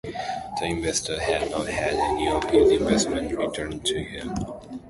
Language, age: English, under 19